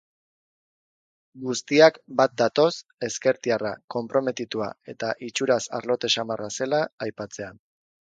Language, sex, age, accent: Basque, male, 30-39, Erdialdekoa edo Nafarra (Gipuzkoa, Nafarroa)